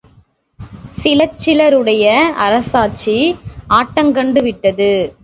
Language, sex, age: Tamil, female, 19-29